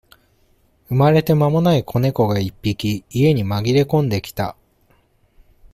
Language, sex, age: Japanese, male, 19-29